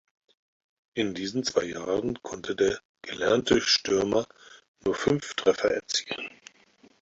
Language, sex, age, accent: German, male, 50-59, Deutschland Deutsch